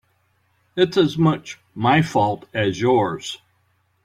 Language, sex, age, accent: English, male, 60-69, United States English